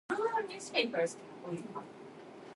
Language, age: Cantonese, 19-29